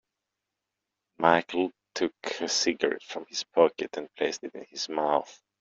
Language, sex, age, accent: English, male, 30-39, England English